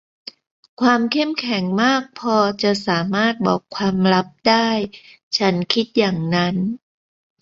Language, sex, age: Thai, female, 50-59